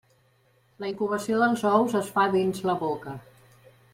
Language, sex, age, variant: Catalan, female, 50-59, Central